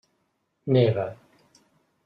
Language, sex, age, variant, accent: Catalan, male, 60-69, Central, central